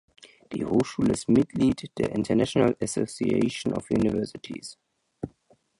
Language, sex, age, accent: German, male, 19-29, Deutschland Deutsch